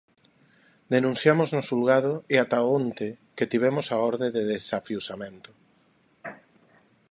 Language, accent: Galician, Neofalante